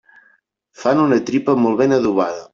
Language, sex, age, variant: Catalan, male, 19-29, Central